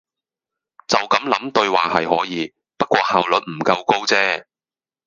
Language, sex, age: Cantonese, male, 30-39